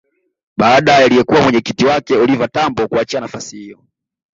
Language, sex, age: Swahili, male, 19-29